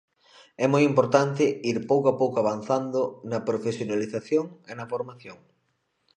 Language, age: Galician, 19-29